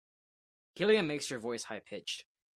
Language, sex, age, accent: English, male, under 19, United States English